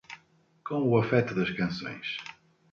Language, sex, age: Portuguese, male, 50-59